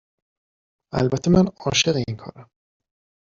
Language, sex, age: Persian, male, 30-39